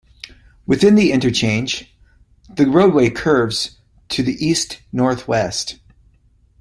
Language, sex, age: English, male, 50-59